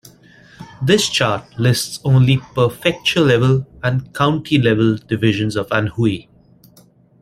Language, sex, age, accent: English, male, 30-39, India and South Asia (India, Pakistan, Sri Lanka)